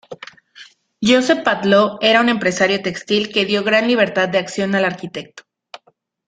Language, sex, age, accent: Spanish, female, 19-29, México